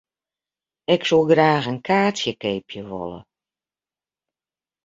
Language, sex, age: Western Frisian, female, 50-59